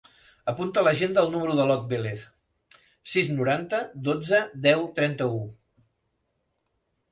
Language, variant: Catalan, Central